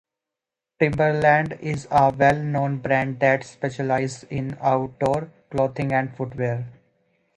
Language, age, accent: English, 19-29, England English